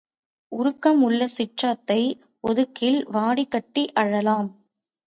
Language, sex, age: Tamil, female, 19-29